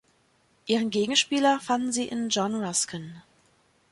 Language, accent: German, Deutschland Deutsch